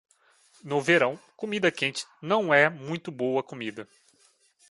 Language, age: Portuguese, 19-29